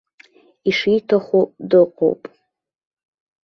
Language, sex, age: Abkhazian, female, 19-29